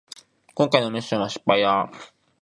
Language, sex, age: Japanese, male, 19-29